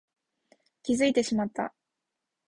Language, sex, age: Japanese, female, 19-29